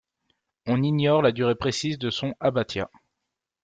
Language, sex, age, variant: French, male, 19-29, Français de métropole